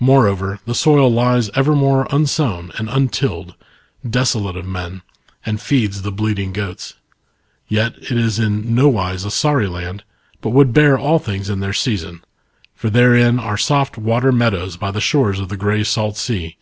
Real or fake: real